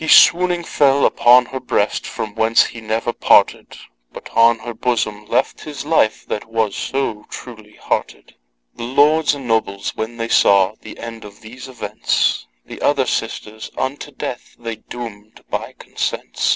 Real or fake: real